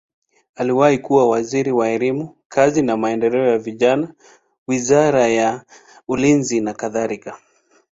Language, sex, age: Swahili, male, 19-29